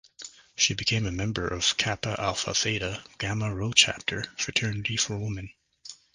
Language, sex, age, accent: English, male, 19-29, United States English